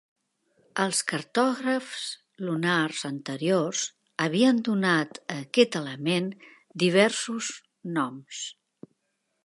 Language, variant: Catalan, Central